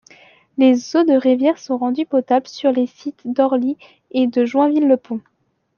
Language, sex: French, female